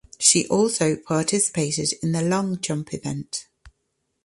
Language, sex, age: English, female, 50-59